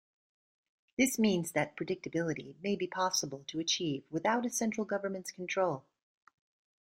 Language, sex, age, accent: English, female, 40-49, United States English